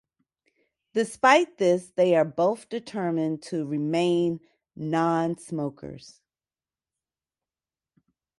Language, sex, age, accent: English, female, 40-49, United States English